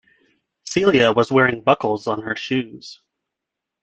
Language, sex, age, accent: English, male, 30-39, United States English